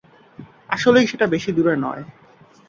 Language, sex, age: Bengali, male, 19-29